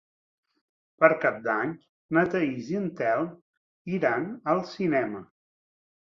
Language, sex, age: Catalan, male, 40-49